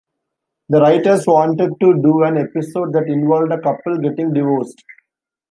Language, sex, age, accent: English, male, 19-29, India and South Asia (India, Pakistan, Sri Lanka)